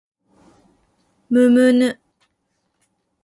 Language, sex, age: Japanese, female, 19-29